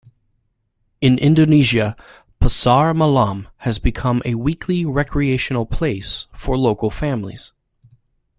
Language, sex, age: English, male, 40-49